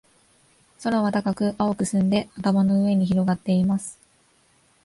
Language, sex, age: Japanese, female, 19-29